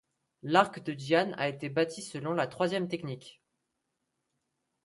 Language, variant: French, Français de métropole